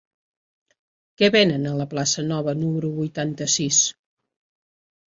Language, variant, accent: Catalan, Septentrional, Empordanès